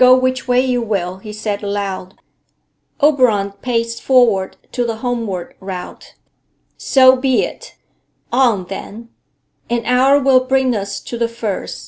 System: none